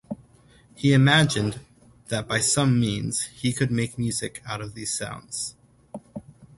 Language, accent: English, United States English